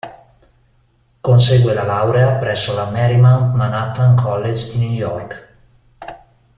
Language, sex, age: Italian, male, 40-49